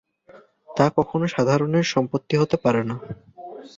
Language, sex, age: Bengali, male, 19-29